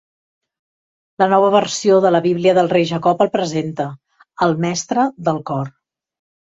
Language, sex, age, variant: Catalan, female, 50-59, Central